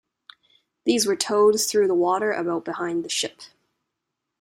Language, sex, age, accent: English, female, 19-29, Canadian English